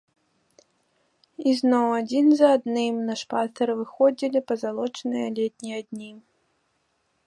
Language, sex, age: Belarusian, female, 19-29